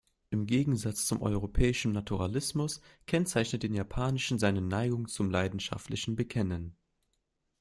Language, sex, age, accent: German, male, 19-29, Deutschland Deutsch